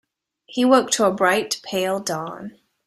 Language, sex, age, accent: English, female, 50-59, United States English